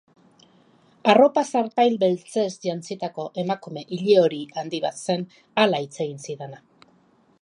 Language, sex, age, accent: Basque, female, 50-59, Mendebalekoa (Araba, Bizkaia, Gipuzkoako mendebaleko herri batzuk)